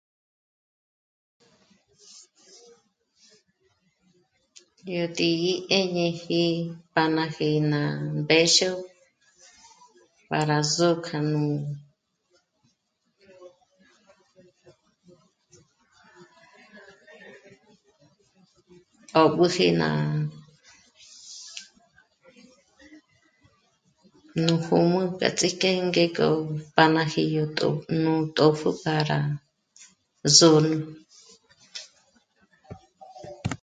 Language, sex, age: Michoacán Mazahua, female, 50-59